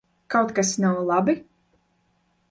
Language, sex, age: Latvian, female, 19-29